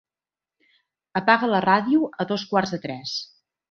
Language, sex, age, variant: Catalan, female, 40-49, Central